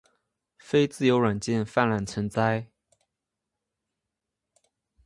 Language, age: Chinese, 19-29